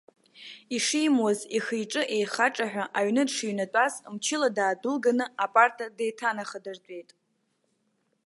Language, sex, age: Abkhazian, female, 19-29